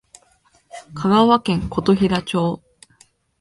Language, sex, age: Japanese, female, 19-29